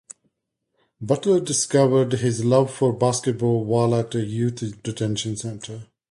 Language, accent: English, India and South Asia (India, Pakistan, Sri Lanka)